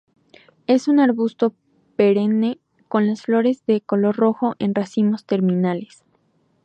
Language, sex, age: Spanish, female, 19-29